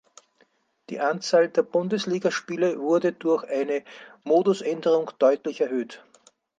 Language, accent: German, Österreichisches Deutsch